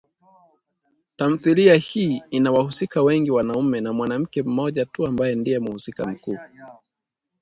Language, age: Swahili, 19-29